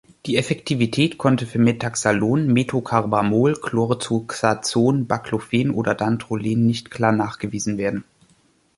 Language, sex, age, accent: German, male, 19-29, Deutschland Deutsch